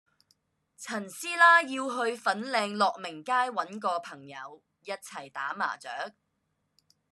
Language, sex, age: Cantonese, female, 30-39